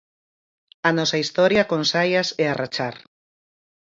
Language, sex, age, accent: Galician, female, 40-49, Oriental (común en zona oriental)